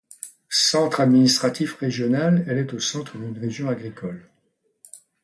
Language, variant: French, Français de métropole